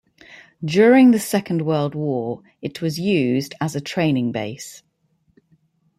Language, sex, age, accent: English, female, 50-59, England English